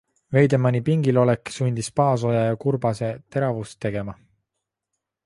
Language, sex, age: Estonian, male, 19-29